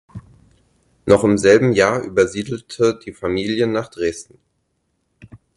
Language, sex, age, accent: German, male, 19-29, Deutschland Deutsch